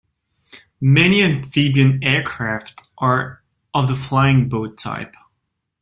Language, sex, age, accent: English, male, 30-39, United States English